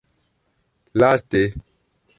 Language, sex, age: Esperanto, male, 19-29